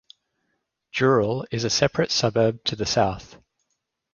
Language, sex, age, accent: English, male, 30-39, Australian English